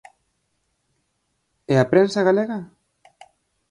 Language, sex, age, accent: Galician, male, 19-29, Central (gheada); Normativo (estándar)